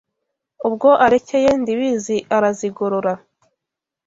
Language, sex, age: Kinyarwanda, female, 19-29